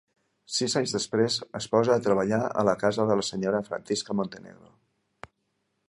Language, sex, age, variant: Catalan, male, 50-59, Central